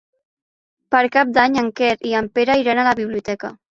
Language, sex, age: Catalan, female, under 19